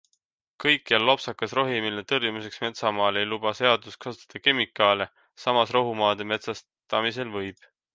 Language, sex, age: Estonian, male, 19-29